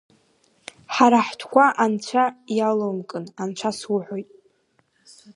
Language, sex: Abkhazian, female